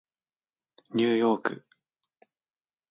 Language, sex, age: Japanese, male, 19-29